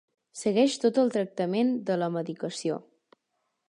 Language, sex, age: Catalan, female, under 19